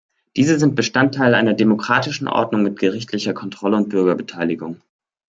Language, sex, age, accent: German, male, 19-29, Deutschland Deutsch